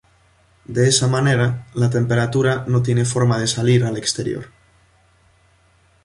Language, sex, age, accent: Spanish, male, 19-29, España: Norte peninsular (Asturias, Castilla y León, Cantabria, País Vasco, Navarra, Aragón, La Rioja, Guadalajara, Cuenca)